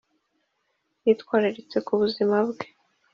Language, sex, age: Kinyarwanda, female, 19-29